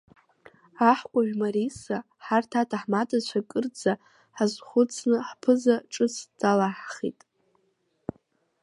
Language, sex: Abkhazian, female